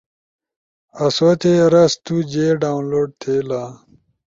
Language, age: Ushojo, 19-29